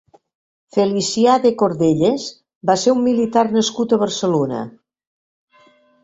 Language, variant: Catalan, Septentrional